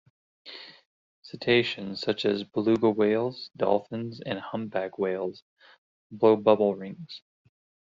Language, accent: English, United States English